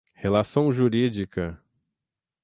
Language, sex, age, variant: Portuguese, male, 30-39, Portuguese (Brasil)